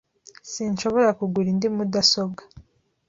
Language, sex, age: Kinyarwanda, female, 19-29